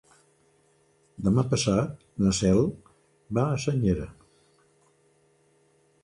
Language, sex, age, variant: Catalan, male, 70-79, Central